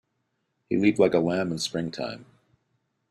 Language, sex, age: English, male, 50-59